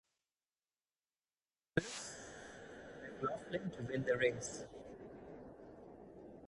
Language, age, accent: English, 30-39, United States English; India and South Asia (India, Pakistan, Sri Lanka)